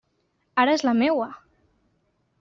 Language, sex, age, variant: Catalan, female, under 19, Central